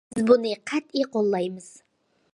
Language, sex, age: Uyghur, female, 19-29